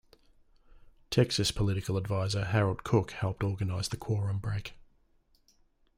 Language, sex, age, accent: English, male, 40-49, Australian English